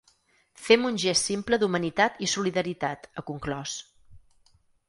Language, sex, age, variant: Catalan, female, 50-59, Central